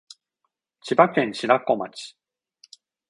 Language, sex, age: Japanese, male, 40-49